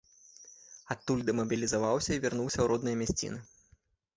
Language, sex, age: Belarusian, male, 30-39